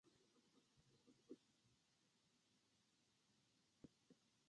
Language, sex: Japanese, female